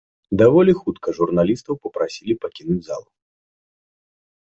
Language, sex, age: Belarusian, male, 30-39